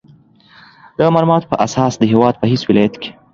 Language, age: Pashto, under 19